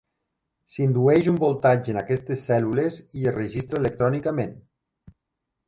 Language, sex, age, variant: Catalan, male, 30-39, Nord-Occidental